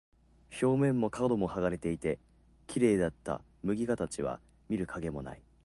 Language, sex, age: Japanese, male, under 19